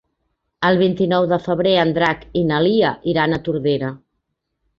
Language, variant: Catalan, Central